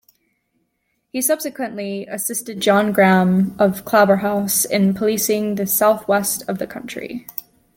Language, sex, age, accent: English, female, 19-29, United States English